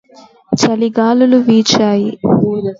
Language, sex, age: Telugu, female, 19-29